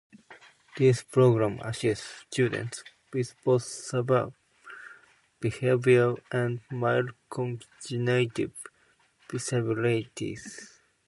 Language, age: English, 30-39